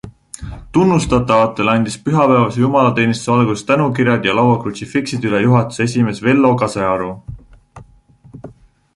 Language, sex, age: Estonian, male, 19-29